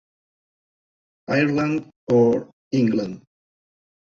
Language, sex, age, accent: Spanish, male, 19-29, España: Norte peninsular (Asturias, Castilla y León, Cantabria, País Vasco, Navarra, Aragón, La Rioja, Guadalajara, Cuenca)